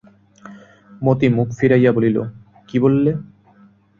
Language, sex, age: Bengali, male, 19-29